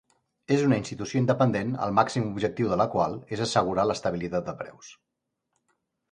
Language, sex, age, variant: Catalan, male, 40-49, Central